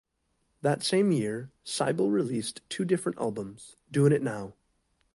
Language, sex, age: English, male, 19-29